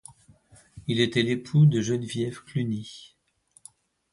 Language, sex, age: French, male, 50-59